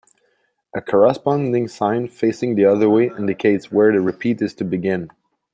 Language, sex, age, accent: English, male, 30-39, Canadian English